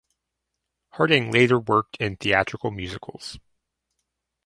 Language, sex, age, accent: English, male, 30-39, United States English